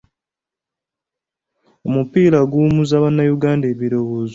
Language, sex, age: Ganda, male, 19-29